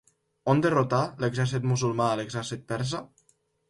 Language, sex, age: Catalan, male, under 19